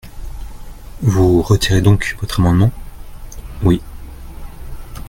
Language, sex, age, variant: French, male, 30-39, Français de métropole